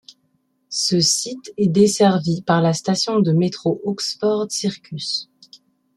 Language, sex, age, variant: French, female, 19-29, Français de métropole